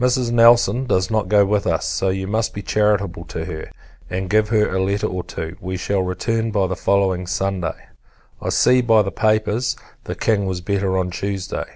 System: none